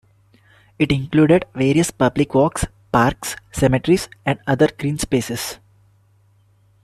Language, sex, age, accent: English, male, 19-29, India and South Asia (India, Pakistan, Sri Lanka)